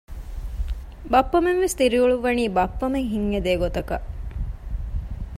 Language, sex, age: Divehi, female, 30-39